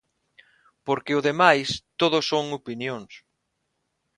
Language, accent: Galician, Normativo (estándar); Neofalante